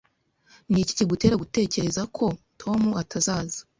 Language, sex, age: Kinyarwanda, female, 19-29